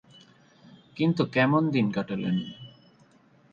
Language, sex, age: Bengali, male, 19-29